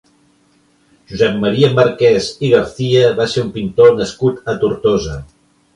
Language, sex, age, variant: Catalan, male, 60-69, Central